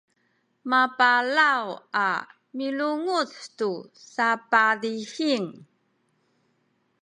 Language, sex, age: Sakizaya, female, 50-59